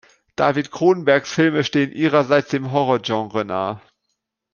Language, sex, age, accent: German, male, 19-29, Deutschland Deutsch